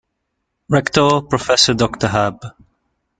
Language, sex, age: English, male, 19-29